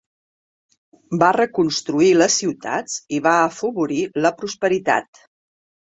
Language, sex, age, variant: Catalan, female, 50-59, Septentrional